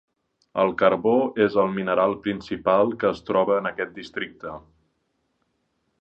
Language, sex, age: Catalan, male, 40-49